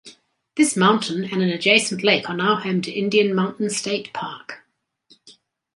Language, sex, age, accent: English, female, 50-59, Australian English